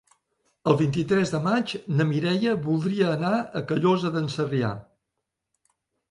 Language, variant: Catalan, Central